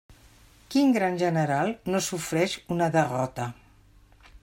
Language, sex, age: Catalan, female, 60-69